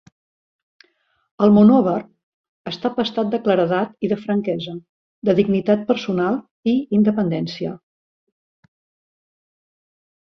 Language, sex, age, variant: Catalan, female, 60-69, Central